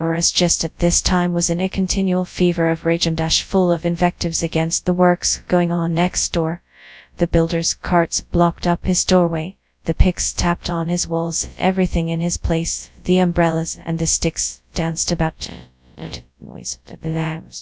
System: TTS, FastPitch